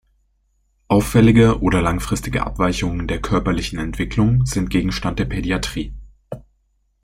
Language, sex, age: German, male, 19-29